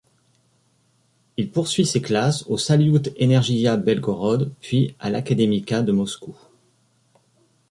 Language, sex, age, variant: French, male, 40-49, Français de métropole